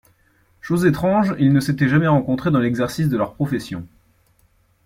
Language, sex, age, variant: French, male, 19-29, Français de métropole